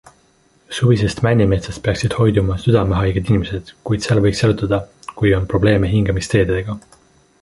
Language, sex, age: Estonian, male, 30-39